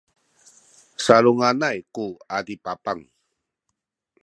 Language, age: Sakizaya, 60-69